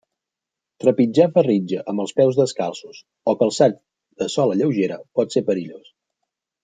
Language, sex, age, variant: Catalan, male, 30-39, Central